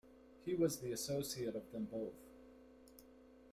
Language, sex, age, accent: English, male, 40-49, United States English